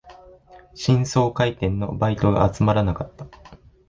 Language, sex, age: Japanese, male, 19-29